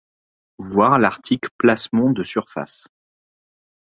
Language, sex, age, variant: French, male, 19-29, Français de métropole